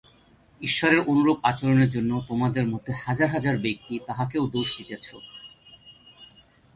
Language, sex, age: Bengali, male, 30-39